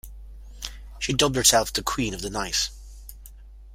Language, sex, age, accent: English, male, 40-49, Irish English